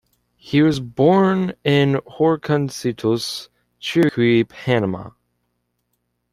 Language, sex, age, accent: English, male, under 19, United States English